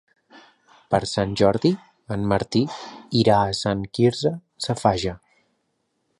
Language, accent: Catalan, central; septentrional